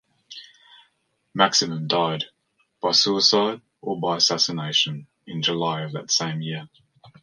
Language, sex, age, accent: English, male, 19-29, Australian English